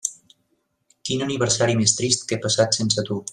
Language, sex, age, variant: Catalan, male, 40-49, Central